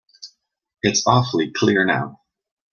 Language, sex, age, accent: English, male, 30-39, Canadian English